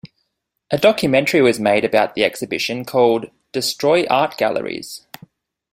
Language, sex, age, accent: English, male, 19-29, Australian English